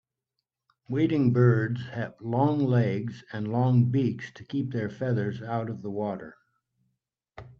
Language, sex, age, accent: English, male, 60-69, United States English